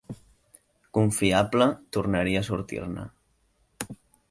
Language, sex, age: Catalan, male, 19-29